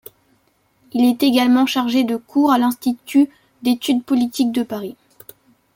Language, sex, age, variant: French, female, under 19, Français de métropole